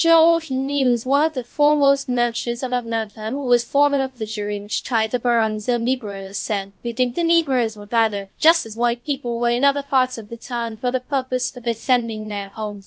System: TTS, VITS